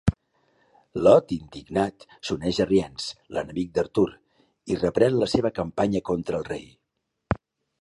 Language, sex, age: Catalan, male, 50-59